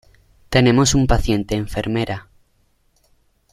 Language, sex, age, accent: Spanish, male, under 19, España: Sur peninsular (Andalucia, Extremadura, Murcia)